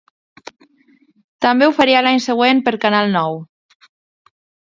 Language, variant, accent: Catalan, Valencià central, valencià